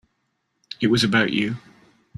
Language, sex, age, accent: English, male, 40-49, Canadian English